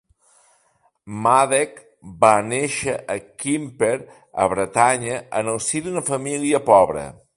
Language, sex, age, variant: Catalan, male, 50-59, Central